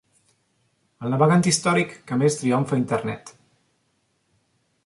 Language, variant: Catalan, Central